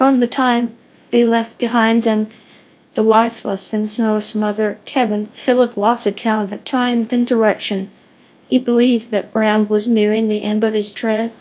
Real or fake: fake